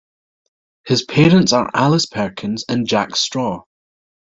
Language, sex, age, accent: English, male, 40-49, Scottish English